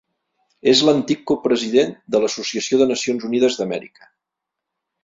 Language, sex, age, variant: Catalan, male, 40-49, Central